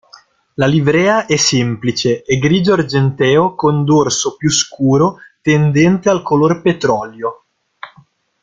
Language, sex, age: Italian, male, 19-29